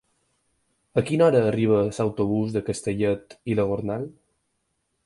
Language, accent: Catalan, mallorquí